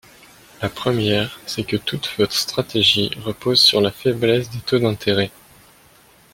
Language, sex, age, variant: French, male, 19-29, Français de métropole